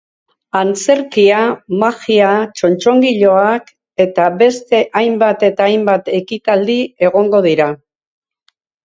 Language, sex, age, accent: Basque, female, 70-79, Erdialdekoa edo Nafarra (Gipuzkoa, Nafarroa)